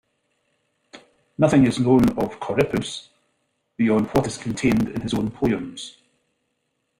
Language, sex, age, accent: English, male, 60-69, Scottish English